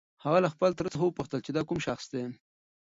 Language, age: Pashto, 30-39